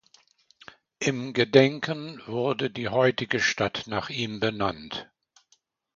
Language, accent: German, Deutschland Deutsch